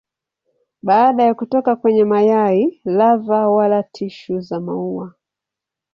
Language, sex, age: Swahili, female, 50-59